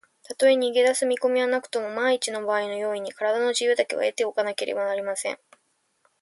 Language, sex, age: Japanese, female, 19-29